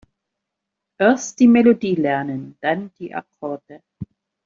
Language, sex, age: German, female, 60-69